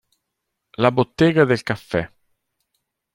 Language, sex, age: Italian, male, 40-49